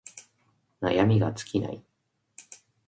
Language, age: Japanese, 19-29